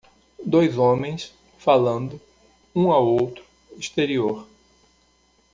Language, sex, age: Portuguese, male, 50-59